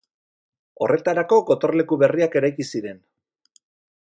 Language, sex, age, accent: Basque, male, 40-49, Mendebalekoa (Araba, Bizkaia, Gipuzkoako mendebaleko herri batzuk)